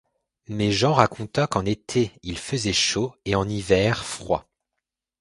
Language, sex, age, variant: French, male, 19-29, Français de métropole